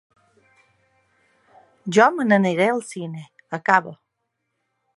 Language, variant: Catalan, Balear